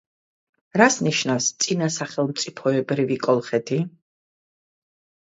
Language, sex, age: Georgian, female, 40-49